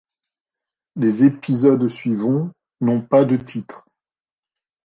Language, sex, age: French, male, 50-59